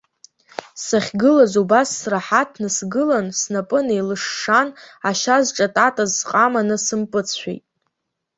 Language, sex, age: Abkhazian, female, under 19